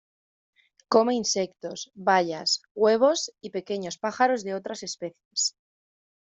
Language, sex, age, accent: Spanish, female, under 19, España: Centro-Sur peninsular (Madrid, Toledo, Castilla-La Mancha)